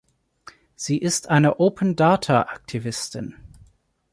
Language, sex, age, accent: German, male, 40-49, Deutschland Deutsch